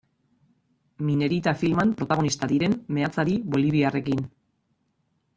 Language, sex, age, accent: Basque, female, 40-49, Mendebalekoa (Araba, Bizkaia, Gipuzkoako mendebaleko herri batzuk)